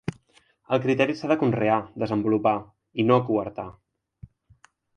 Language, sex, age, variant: Catalan, male, 19-29, Central